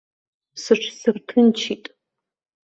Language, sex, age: Abkhazian, female, 40-49